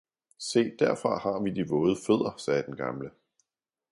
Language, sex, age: Danish, male, 40-49